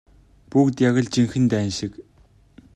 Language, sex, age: Mongolian, male, 19-29